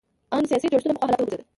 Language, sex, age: Pashto, female, under 19